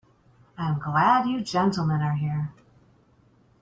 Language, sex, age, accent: English, female, 50-59, United States English